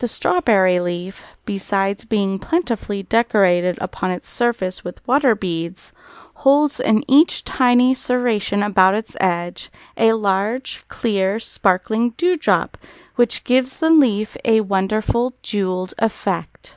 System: none